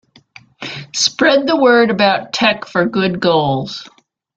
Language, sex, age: English, female, 50-59